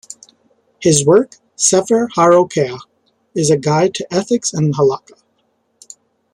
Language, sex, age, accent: English, male, 19-29, United States English